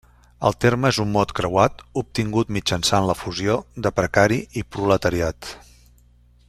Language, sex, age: Catalan, male, 60-69